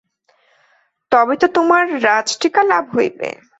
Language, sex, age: Bengali, female, 19-29